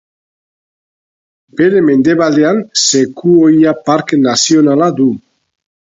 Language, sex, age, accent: Basque, male, 50-59, Mendebalekoa (Araba, Bizkaia, Gipuzkoako mendebaleko herri batzuk)